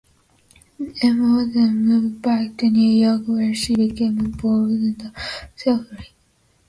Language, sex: English, female